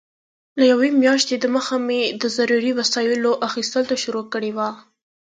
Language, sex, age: Pashto, female, under 19